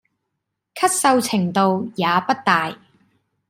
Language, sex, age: Cantonese, female, 19-29